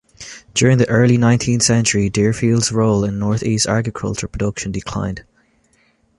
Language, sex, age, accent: English, male, 19-29, Irish English